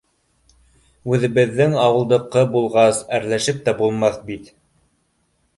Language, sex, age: Bashkir, male, 19-29